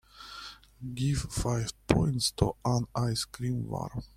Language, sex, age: English, male, 40-49